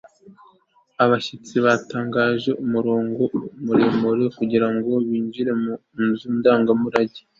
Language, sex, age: Kinyarwanda, male, 19-29